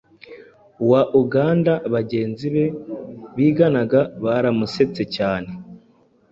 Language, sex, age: Kinyarwanda, male, 19-29